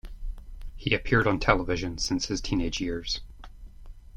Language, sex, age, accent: English, male, 19-29, Scottish English